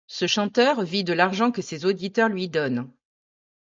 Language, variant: French, Français de métropole